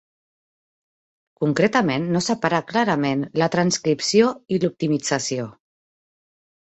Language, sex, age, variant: Catalan, female, 40-49, Central